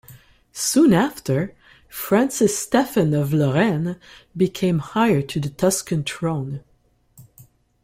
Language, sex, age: English, female, 50-59